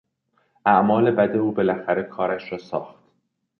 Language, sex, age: Persian, male, 19-29